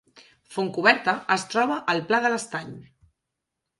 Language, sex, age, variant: Catalan, female, 30-39, Central